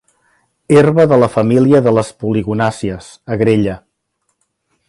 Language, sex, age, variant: Catalan, male, 60-69, Central